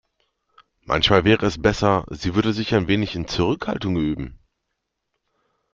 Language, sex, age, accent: German, male, 30-39, Deutschland Deutsch